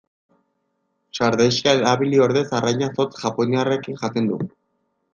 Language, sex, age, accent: Basque, male, 19-29, Erdialdekoa edo Nafarra (Gipuzkoa, Nafarroa)